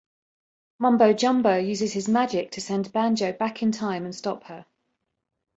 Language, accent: English, England English